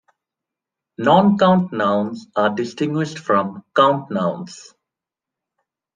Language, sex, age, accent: English, male, 30-39, India and South Asia (India, Pakistan, Sri Lanka)